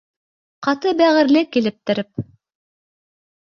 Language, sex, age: Bashkir, female, 50-59